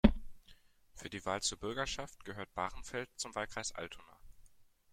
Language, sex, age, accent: German, male, under 19, Deutschland Deutsch